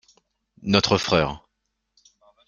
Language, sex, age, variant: French, male, 19-29, Français de métropole